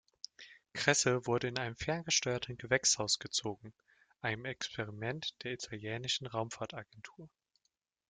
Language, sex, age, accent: German, male, 19-29, Deutschland Deutsch